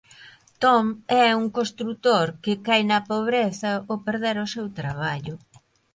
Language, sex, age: Galician, female, 50-59